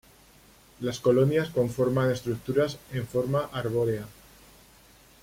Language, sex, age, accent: Spanish, male, 40-49, España: Centro-Sur peninsular (Madrid, Toledo, Castilla-La Mancha)